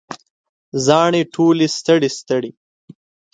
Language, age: Pashto, 19-29